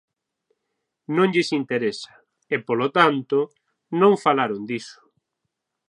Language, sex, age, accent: Galician, male, 19-29, Central (gheada)